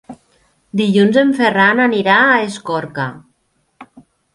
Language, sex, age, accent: Catalan, female, 30-39, valencià